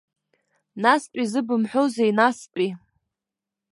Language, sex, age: Abkhazian, female, under 19